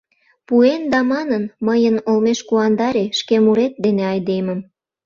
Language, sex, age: Mari, female, 19-29